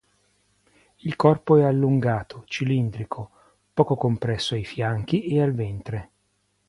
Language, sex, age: Italian, male, 50-59